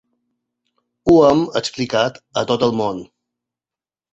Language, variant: Catalan, Balear